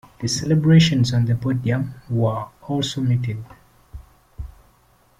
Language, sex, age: English, male, 19-29